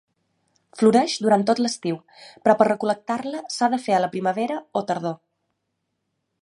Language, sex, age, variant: Catalan, female, 30-39, Balear